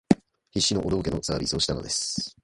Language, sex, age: Japanese, male, 19-29